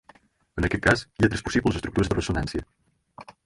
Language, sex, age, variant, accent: Catalan, male, 19-29, Central, central